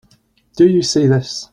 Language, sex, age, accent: English, male, under 19, England English